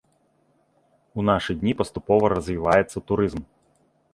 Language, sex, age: Belarusian, male, 30-39